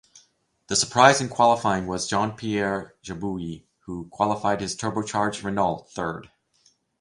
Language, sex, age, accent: English, male, 50-59, United States English